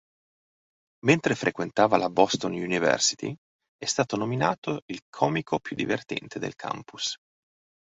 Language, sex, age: Italian, male, 40-49